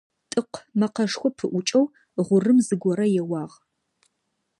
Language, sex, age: Adyghe, female, 30-39